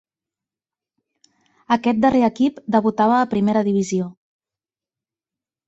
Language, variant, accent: Catalan, Central, Neutre